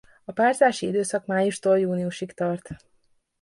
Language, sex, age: Hungarian, female, 19-29